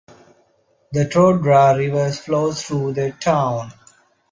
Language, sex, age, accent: English, male, 30-39, India and South Asia (India, Pakistan, Sri Lanka)